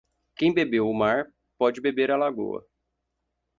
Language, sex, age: Portuguese, male, 19-29